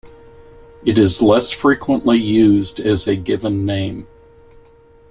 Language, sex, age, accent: English, male, 60-69, United States English